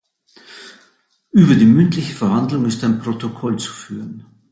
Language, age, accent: German, 70-79, Deutschland Deutsch